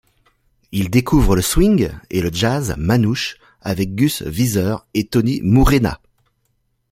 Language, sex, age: French, male, 40-49